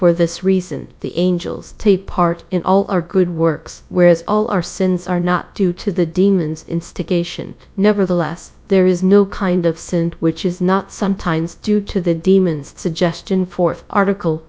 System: TTS, GradTTS